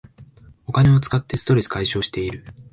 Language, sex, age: Japanese, male, under 19